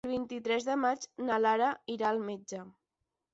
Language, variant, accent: Catalan, Balear, balear